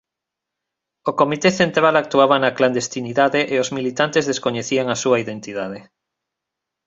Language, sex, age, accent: Galician, male, 30-39, Normativo (estándar)